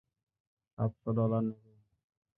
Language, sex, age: Bengali, male, 19-29